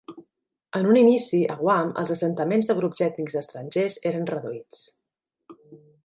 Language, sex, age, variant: Catalan, female, 40-49, Central